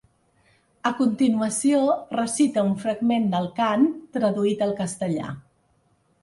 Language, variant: Catalan, Central